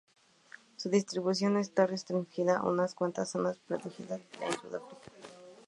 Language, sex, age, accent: Spanish, female, under 19, México